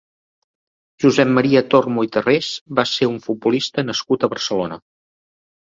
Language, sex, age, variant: Catalan, male, 60-69, Central